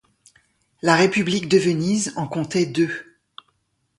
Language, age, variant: French, 60-69, Français de métropole